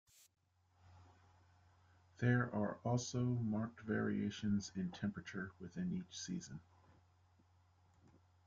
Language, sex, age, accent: English, male, 50-59, United States English